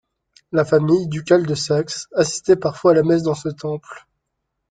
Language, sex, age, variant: French, male, 19-29, Français de métropole